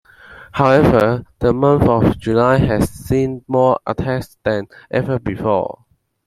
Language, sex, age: English, male, under 19